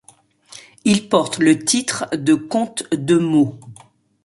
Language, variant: French, Français de métropole